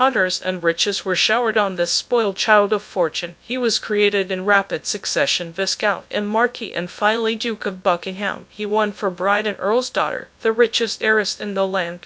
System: TTS, GradTTS